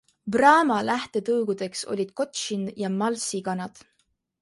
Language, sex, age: Estonian, female, 19-29